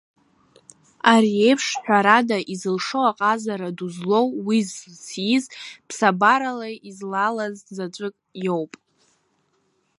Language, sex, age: Abkhazian, female, under 19